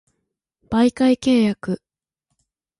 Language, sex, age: Japanese, female, 19-29